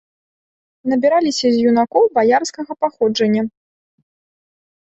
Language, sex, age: Belarusian, female, 30-39